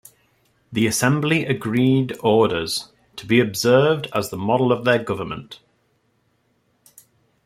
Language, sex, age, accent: English, male, 30-39, England English